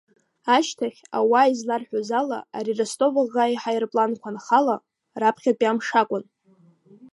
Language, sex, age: Abkhazian, female, under 19